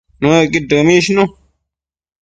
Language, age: Matsés, under 19